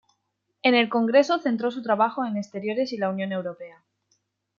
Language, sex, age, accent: Spanish, female, 19-29, España: Centro-Sur peninsular (Madrid, Toledo, Castilla-La Mancha)